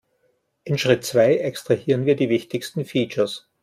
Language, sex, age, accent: German, male, 50-59, Österreichisches Deutsch